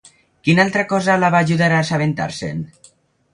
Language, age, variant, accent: Catalan, under 19, Valencià septentrional, valencià